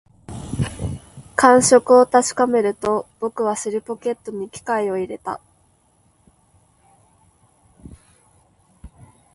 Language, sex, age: Japanese, female, 19-29